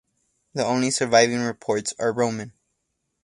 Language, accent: English, United States English